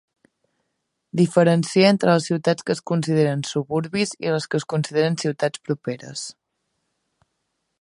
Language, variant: Catalan, Central